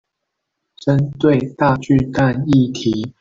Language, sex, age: Chinese, male, 19-29